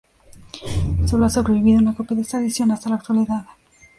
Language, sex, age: Spanish, female, under 19